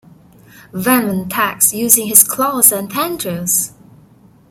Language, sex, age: English, female, 30-39